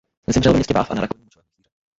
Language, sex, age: Czech, male, under 19